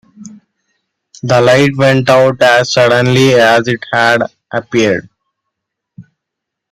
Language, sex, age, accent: English, male, under 19, India and South Asia (India, Pakistan, Sri Lanka)